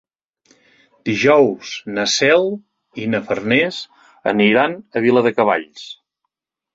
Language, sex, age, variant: Catalan, male, 60-69, Central